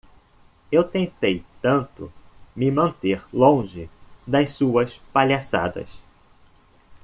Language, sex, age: Portuguese, male, 30-39